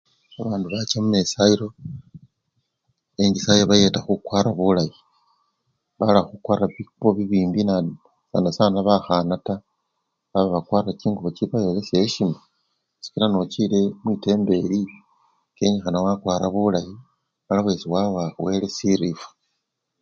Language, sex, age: Luyia, male, 50-59